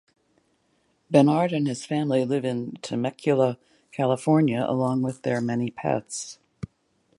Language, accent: English, United States English